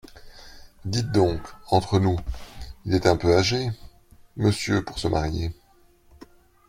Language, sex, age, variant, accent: French, male, 40-49, Français d'Europe, Français de Belgique